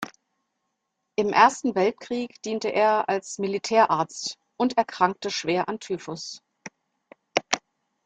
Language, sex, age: German, female, 50-59